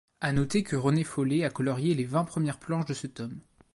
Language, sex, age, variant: French, male, 19-29, Français de métropole